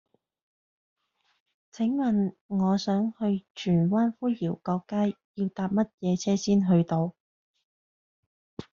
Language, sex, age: Cantonese, female, 19-29